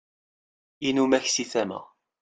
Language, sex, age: Kabyle, male, 30-39